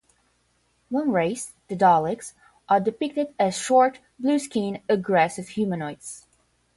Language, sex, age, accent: English, female, 19-29, United States English; England English